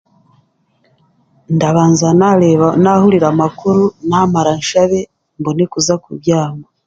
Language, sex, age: Chiga, female, 40-49